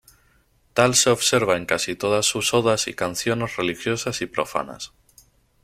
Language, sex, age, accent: Spanish, male, 19-29, España: Centro-Sur peninsular (Madrid, Toledo, Castilla-La Mancha)